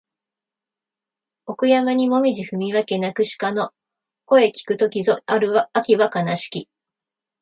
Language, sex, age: Japanese, female, 40-49